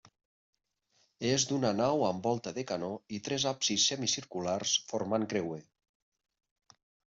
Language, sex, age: Catalan, male, 40-49